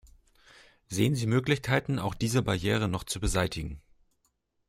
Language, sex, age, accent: German, male, 19-29, Deutschland Deutsch